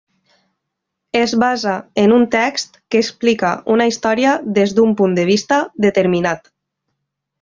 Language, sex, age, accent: Catalan, female, 19-29, valencià